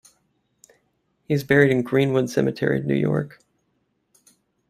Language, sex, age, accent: English, male, 19-29, United States English